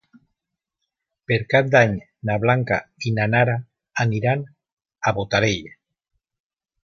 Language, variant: Catalan, Valencià meridional